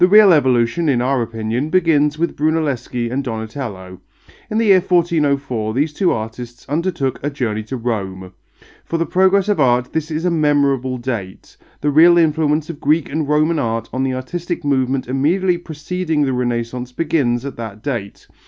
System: none